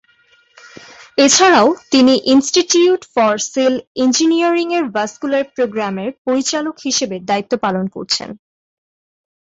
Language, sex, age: Bengali, female, under 19